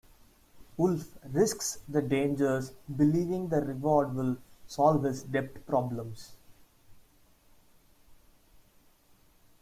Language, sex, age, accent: English, male, 19-29, India and South Asia (India, Pakistan, Sri Lanka)